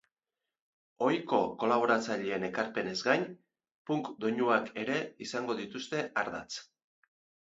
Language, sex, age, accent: Basque, male, 50-59, Erdialdekoa edo Nafarra (Gipuzkoa, Nafarroa)